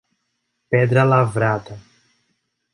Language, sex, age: Portuguese, male, 19-29